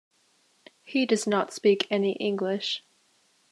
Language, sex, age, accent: English, female, under 19, United States English